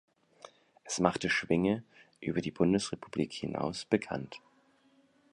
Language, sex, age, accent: German, male, 19-29, Deutschland Deutsch; Hochdeutsch